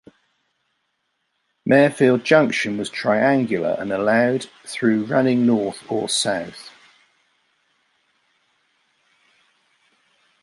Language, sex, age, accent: English, male, 50-59, England English